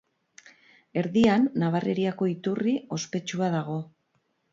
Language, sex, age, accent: Basque, female, 40-49, Erdialdekoa edo Nafarra (Gipuzkoa, Nafarroa)